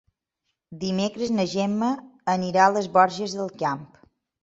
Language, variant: Catalan, Balear